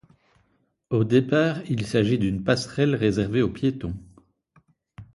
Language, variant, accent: French, Français d'Europe, Français de Belgique